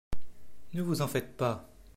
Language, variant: French, Français de métropole